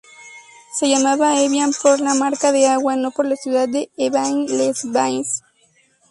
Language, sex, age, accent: Spanish, female, under 19, México